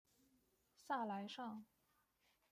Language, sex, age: Chinese, female, 19-29